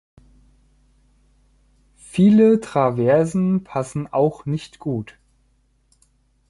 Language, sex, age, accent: German, male, 30-39, Deutschland Deutsch